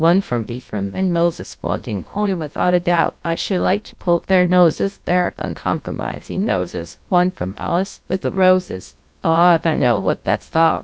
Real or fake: fake